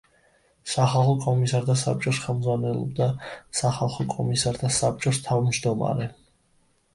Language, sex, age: Georgian, male, 19-29